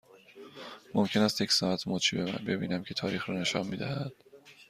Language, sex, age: Persian, male, 30-39